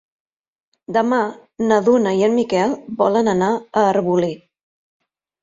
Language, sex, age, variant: Catalan, female, 40-49, Central